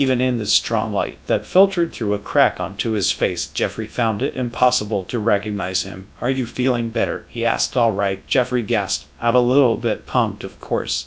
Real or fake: fake